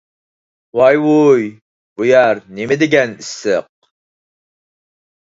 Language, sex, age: Uyghur, male, 19-29